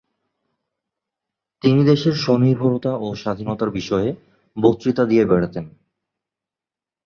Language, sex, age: Bengali, male, 19-29